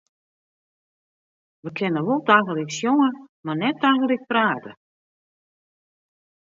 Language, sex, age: Western Frisian, female, 60-69